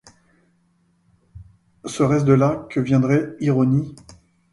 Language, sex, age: French, male, 50-59